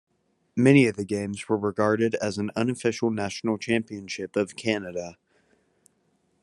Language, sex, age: English, male, 19-29